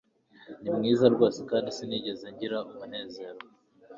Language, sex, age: Kinyarwanda, male, 19-29